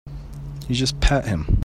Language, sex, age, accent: English, male, 30-39, United States English